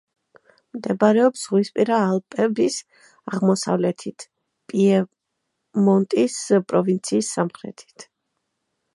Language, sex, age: Georgian, female, 30-39